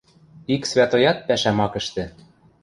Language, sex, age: Western Mari, male, 19-29